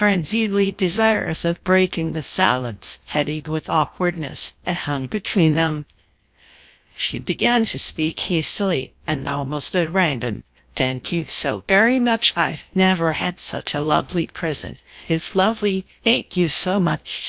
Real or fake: fake